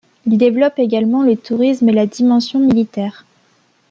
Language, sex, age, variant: French, female, under 19, Français de métropole